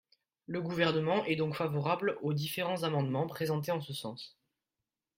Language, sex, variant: French, male, Français de métropole